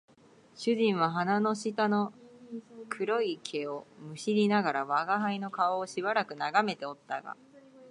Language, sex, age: Japanese, female, 19-29